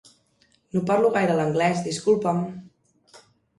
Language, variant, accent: Catalan, Central, central